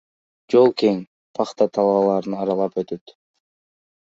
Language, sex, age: Kyrgyz, male, under 19